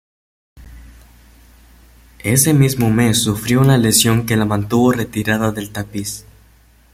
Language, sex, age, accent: Spanish, male, under 19, Caribe: Cuba, Venezuela, Puerto Rico, República Dominicana, Panamá, Colombia caribeña, México caribeño, Costa del golfo de México